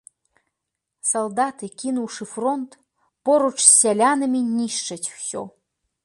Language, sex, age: Belarusian, female, 40-49